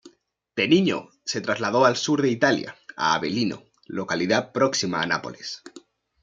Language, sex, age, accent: Spanish, male, 19-29, España: Norte peninsular (Asturias, Castilla y León, Cantabria, País Vasco, Navarra, Aragón, La Rioja, Guadalajara, Cuenca)